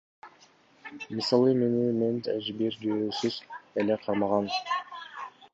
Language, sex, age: Kyrgyz, male, under 19